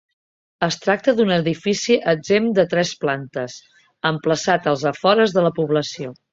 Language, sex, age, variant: Catalan, female, 40-49, Central